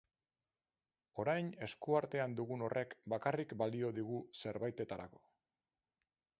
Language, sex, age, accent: Basque, male, 40-49, Mendebalekoa (Araba, Bizkaia, Gipuzkoako mendebaleko herri batzuk)